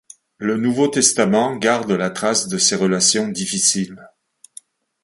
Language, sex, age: French, male, 60-69